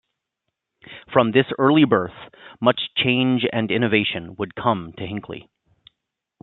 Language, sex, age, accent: English, male, 40-49, Canadian English